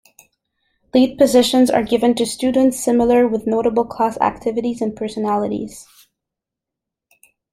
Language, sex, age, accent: English, female, 19-29, Canadian English